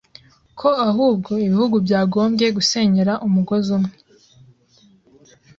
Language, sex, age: Kinyarwanda, female, 19-29